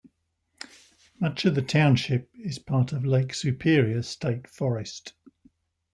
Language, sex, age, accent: English, male, 60-69, England English